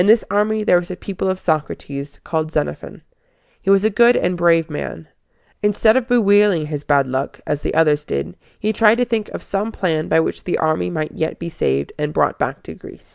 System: none